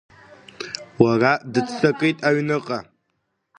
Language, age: Abkhazian, under 19